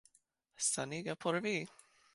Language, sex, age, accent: Esperanto, female, 30-39, Internacia